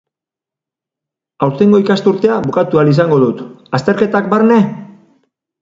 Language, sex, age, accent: Basque, male, 40-49, Erdialdekoa edo Nafarra (Gipuzkoa, Nafarroa)